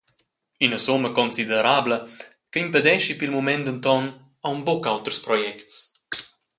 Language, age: Romansh, 19-29